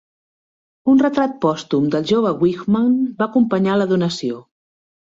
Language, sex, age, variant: Catalan, female, 50-59, Central